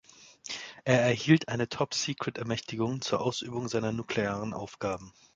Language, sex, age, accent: German, male, 19-29, Deutschland Deutsch